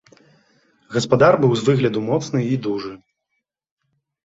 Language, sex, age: Belarusian, male, 19-29